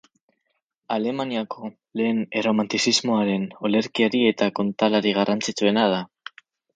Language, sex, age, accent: Basque, male, under 19, Mendebalekoa (Araba, Bizkaia, Gipuzkoako mendebaleko herri batzuk)